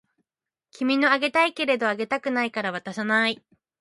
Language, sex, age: Japanese, female, 19-29